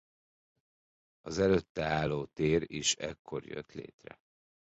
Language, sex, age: Hungarian, male, 40-49